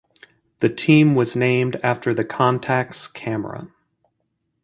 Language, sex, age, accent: English, male, 30-39, United States English